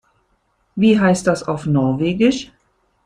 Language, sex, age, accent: German, female, 50-59, Deutschland Deutsch